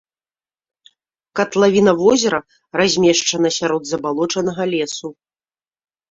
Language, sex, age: Belarusian, female, 30-39